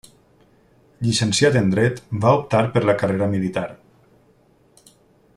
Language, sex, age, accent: Catalan, male, 40-49, valencià